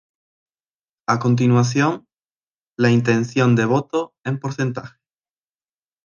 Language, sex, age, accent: Spanish, male, 19-29, España: Norte peninsular (Asturias, Castilla y León, Cantabria, País Vasco, Navarra, Aragón, La Rioja, Guadalajara, Cuenca)